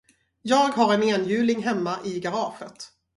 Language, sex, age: Swedish, female, 40-49